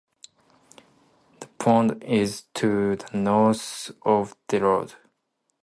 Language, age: English, 19-29